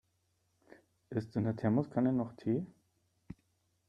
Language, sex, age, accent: German, male, 30-39, Deutschland Deutsch